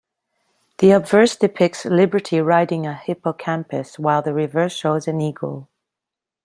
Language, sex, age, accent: English, female, 40-49, Canadian English